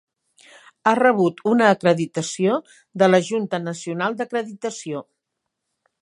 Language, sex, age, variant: Catalan, female, 60-69, Central